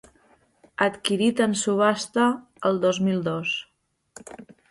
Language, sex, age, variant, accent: Catalan, female, 30-39, Central, central